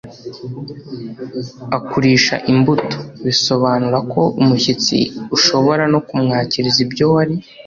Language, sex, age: Kinyarwanda, male, under 19